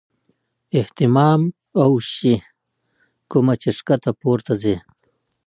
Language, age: Pashto, 40-49